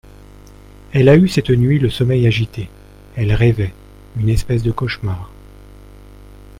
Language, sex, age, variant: French, female, under 19, Français de métropole